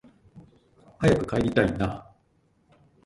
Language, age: Japanese, 50-59